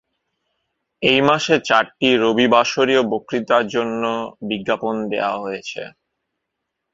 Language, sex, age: Bengali, male, 19-29